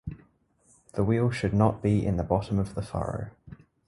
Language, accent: English, Australian English